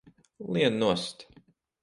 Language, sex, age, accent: Latvian, male, 30-39, Rigas